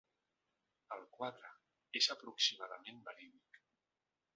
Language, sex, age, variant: Catalan, male, 40-49, Central